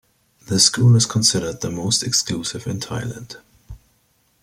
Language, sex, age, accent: English, male, 19-29, United States English